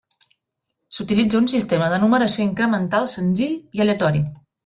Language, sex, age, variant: Catalan, female, 19-29, Nord-Occidental